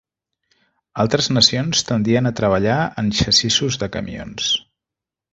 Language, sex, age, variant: Catalan, male, 40-49, Central